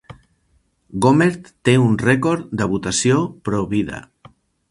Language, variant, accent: Catalan, Central, Barcelonès